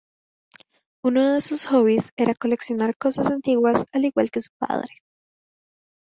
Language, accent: Spanish, América central